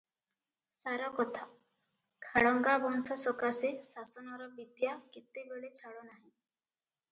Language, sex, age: Odia, female, 19-29